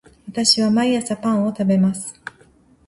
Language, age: Japanese, 50-59